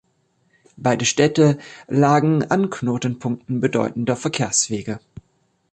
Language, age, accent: German, 30-39, Deutschland Deutsch